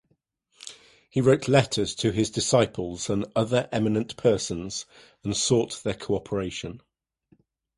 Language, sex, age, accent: English, male, 40-49, England English